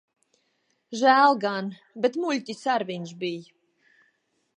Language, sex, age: Latvian, female, 40-49